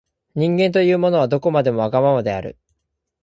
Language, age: Japanese, 19-29